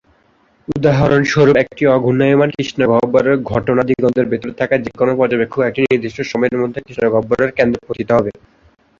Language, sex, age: Bengali, male, 19-29